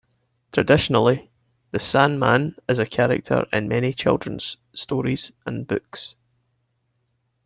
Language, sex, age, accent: English, male, 19-29, Scottish English